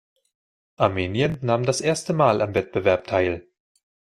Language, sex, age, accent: German, male, 30-39, Deutschland Deutsch